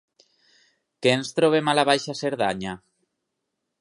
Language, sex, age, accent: Catalan, male, 30-39, valencià